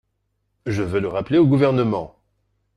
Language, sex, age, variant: French, male, 40-49, Français de métropole